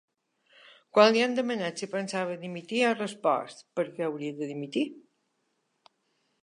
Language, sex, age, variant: Catalan, female, 60-69, Balear